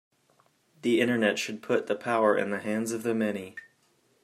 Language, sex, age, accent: English, male, 19-29, United States English